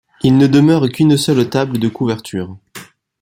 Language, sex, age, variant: French, male, 30-39, Français de métropole